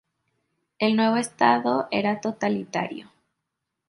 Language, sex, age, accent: Spanish, female, 19-29, México